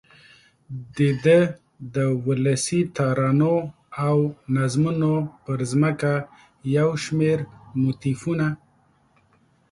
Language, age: Pashto, 40-49